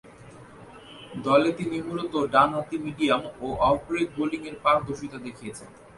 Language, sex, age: Bengali, male, 19-29